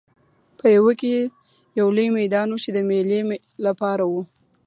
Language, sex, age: Pashto, female, 19-29